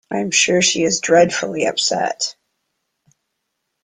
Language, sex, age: English, female, 50-59